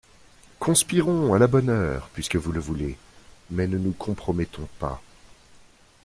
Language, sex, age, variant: French, male, 40-49, Français de métropole